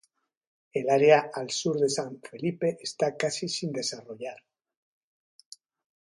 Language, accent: Spanish, España: Norte peninsular (Asturias, Castilla y León, Cantabria, País Vasco, Navarra, Aragón, La Rioja, Guadalajara, Cuenca)